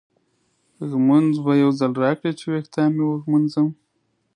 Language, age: Pashto, 30-39